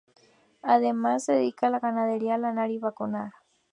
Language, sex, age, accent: Spanish, female, 19-29, México